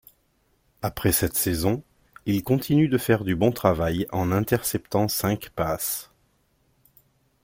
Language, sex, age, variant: French, male, 40-49, Français de métropole